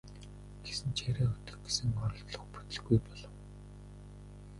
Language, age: Mongolian, 19-29